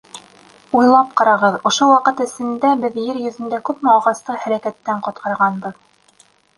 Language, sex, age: Bashkir, female, 19-29